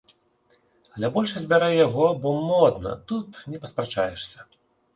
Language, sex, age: Belarusian, male, 30-39